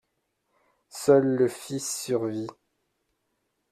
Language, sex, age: French, male, 19-29